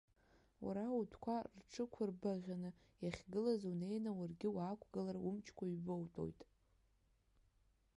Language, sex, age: Abkhazian, female, under 19